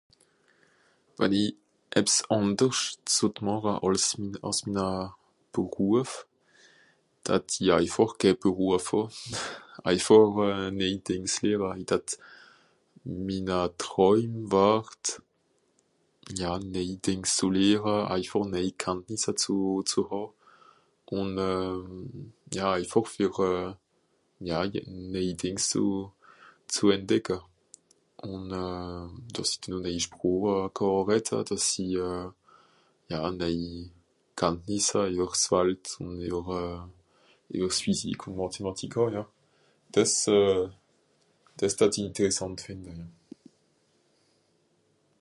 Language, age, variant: Swiss German, 19-29, Nordniederàlemmànisch (Rishoffe, Zàwere, Bùsswìller, Hawenau, Brüemt, Stroossbùri, Molse, Dàmbàch, Schlettstàtt, Pfàlzbùri usw.)